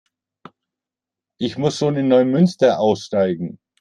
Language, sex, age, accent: German, male, 50-59, Deutschland Deutsch